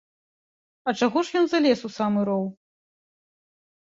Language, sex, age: Belarusian, female, 30-39